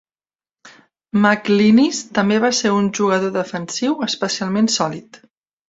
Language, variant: Catalan, Central